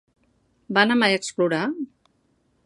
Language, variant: Catalan, Central